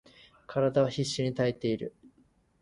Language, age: Japanese, under 19